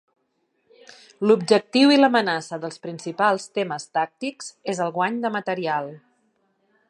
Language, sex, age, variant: Catalan, female, 40-49, Central